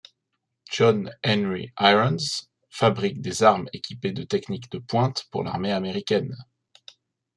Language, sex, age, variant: French, male, 30-39, Français de métropole